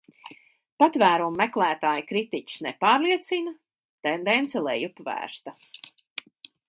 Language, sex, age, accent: Latvian, female, 50-59, Rigas